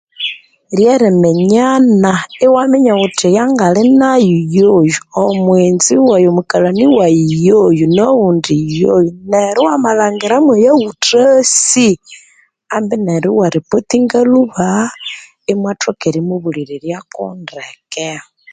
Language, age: Konzo, 19-29